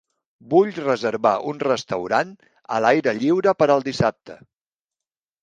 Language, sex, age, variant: Catalan, male, 50-59, Central